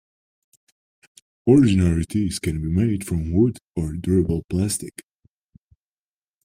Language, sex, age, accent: English, male, 19-29, United States English